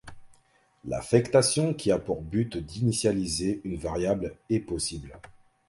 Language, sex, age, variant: French, male, 30-39, Français de métropole